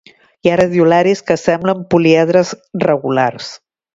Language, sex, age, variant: Catalan, female, 50-59, Septentrional